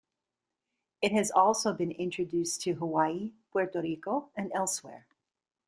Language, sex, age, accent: English, female, 40-49, United States English